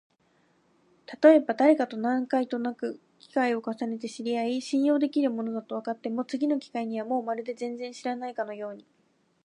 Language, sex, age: Japanese, female, 19-29